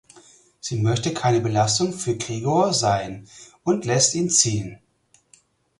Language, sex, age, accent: German, male, 30-39, Deutschland Deutsch